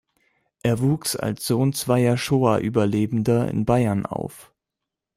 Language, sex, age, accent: German, male, 19-29, Deutschland Deutsch